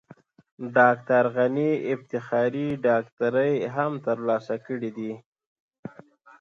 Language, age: Pashto, 30-39